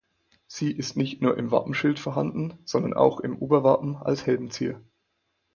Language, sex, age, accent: German, male, 19-29, Deutschland Deutsch; Österreichisches Deutsch